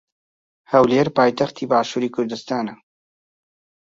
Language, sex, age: Central Kurdish, male, 19-29